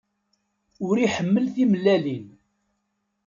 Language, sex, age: Kabyle, male, 60-69